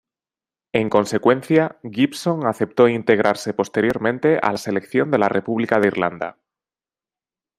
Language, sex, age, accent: Spanish, male, 30-39, España: Centro-Sur peninsular (Madrid, Toledo, Castilla-La Mancha)